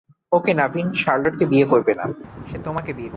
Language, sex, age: Bengali, male, 19-29